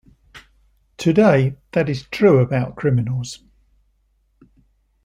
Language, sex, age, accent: English, male, 60-69, England English